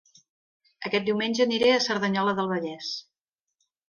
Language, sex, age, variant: Catalan, female, 60-69, Central